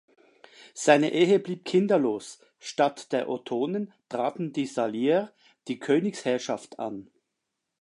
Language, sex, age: German, male, 50-59